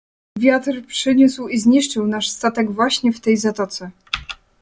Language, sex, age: Polish, female, 19-29